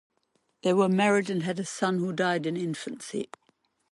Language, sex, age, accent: English, female, 60-69, England English